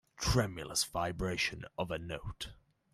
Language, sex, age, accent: English, male, under 19, England English